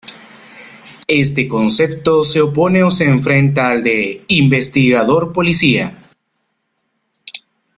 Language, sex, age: Spanish, male, 30-39